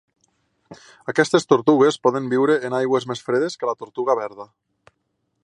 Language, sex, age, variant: Catalan, male, 30-39, Septentrional